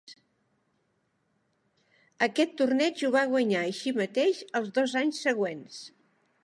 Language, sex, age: Catalan, female, 70-79